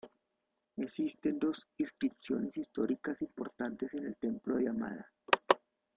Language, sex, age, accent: Spanish, male, 30-39, Andino-Pacífico: Colombia, Perú, Ecuador, oeste de Bolivia y Venezuela andina